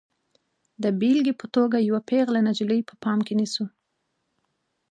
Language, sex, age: Pashto, female, 19-29